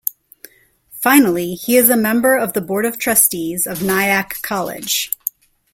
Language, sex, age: English, female, 40-49